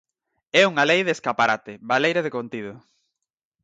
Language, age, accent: Galician, 19-29, Atlántico (seseo e gheada); Normativo (estándar)